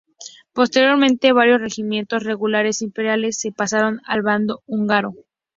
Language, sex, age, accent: Spanish, female, under 19, México